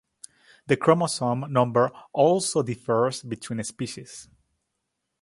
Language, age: English, 19-29